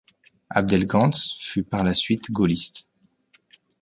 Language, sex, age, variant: French, male, 30-39, Français de métropole